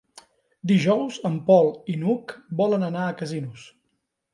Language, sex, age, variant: Catalan, male, 50-59, Central